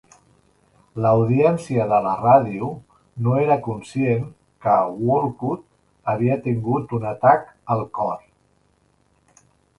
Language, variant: Catalan, Central